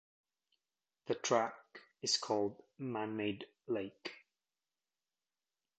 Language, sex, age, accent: English, male, 30-39, England English